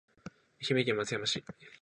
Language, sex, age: Japanese, male, 19-29